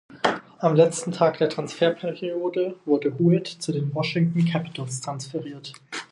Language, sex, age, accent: German, male, 19-29, Deutschland Deutsch